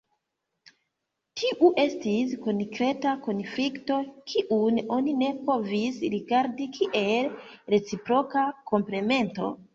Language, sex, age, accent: Esperanto, female, 19-29, Internacia